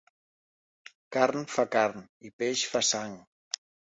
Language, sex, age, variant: Catalan, male, 30-39, Central